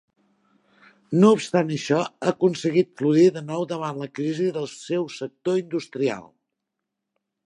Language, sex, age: Catalan, female, 60-69